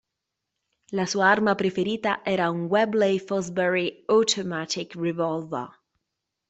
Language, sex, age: Italian, female, 30-39